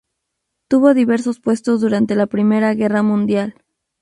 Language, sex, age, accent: Spanish, female, 30-39, México